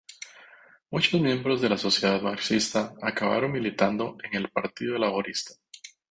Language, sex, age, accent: Spanish, male, 30-39, América central